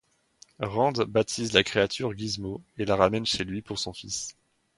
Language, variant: French, Français de métropole